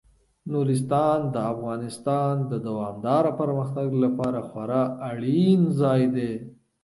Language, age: Pashto, 30-39